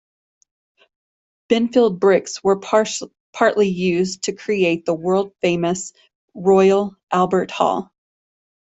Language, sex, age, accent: English, female, 30-39, United States English